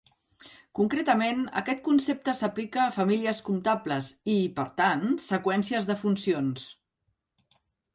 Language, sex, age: Catalan, female, 50-59